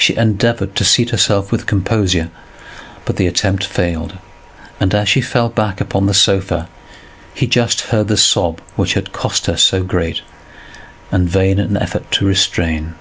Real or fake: real